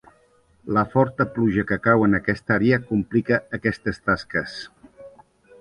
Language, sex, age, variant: Catalan, male, 50-59, Central